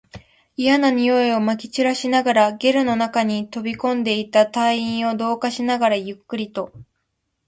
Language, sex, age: Japanese, female, 19-29